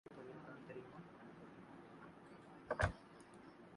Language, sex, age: Tamil, male, 19-29